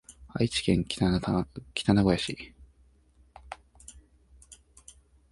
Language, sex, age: Japanese, male, 19-29